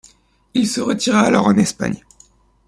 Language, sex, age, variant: French, male, under 19, Français de métropole